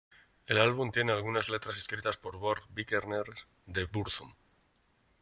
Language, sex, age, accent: Spanish, male, 30-39, España: Norte peninsular (Asturias, Castilla y León, Cantabria, País Vasco, Navarra, Aragón, La Rioja, Guadalajara, Cuenca)